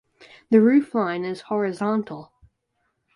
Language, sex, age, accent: English, male, under 19, United States English